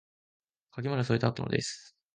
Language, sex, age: Japanese, male, under 19